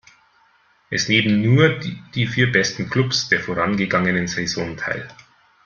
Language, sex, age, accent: German, male, 40-49, Deutschland Deutsch